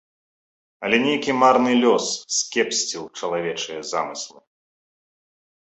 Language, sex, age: Belarusian, male, 30-39